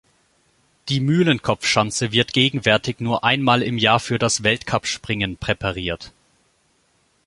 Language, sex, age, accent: German, male, 19-29, Deutschland Deutsch